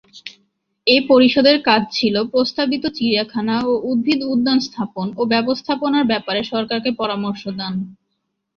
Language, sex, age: Bengali, female, 19-29